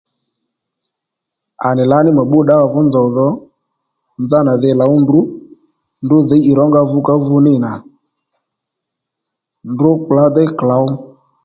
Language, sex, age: Lendu, male, 30-39